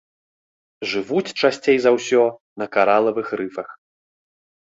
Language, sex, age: Belarusian, male, 19-29